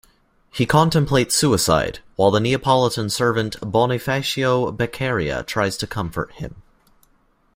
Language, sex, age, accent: English, male, 19-29, United States English